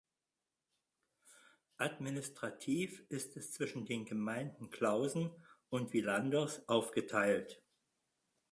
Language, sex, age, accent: German, male, 50-59, Deutschland Deutsch